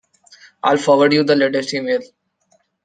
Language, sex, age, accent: English, male, 19-29, India and South Asia (India, Pakistan, Sri Lanka)